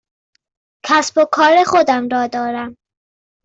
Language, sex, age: Persian, male, 19-29